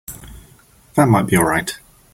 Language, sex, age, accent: English, male, 40-49, England English